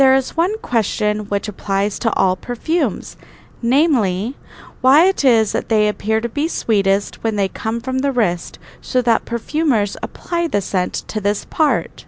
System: none